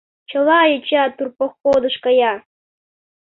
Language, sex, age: Mari, male, under 19